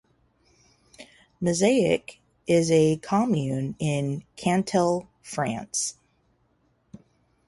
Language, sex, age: English, female, 40-49